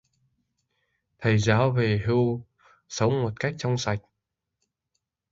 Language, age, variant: Vietnamese, 19-29, Hà Nội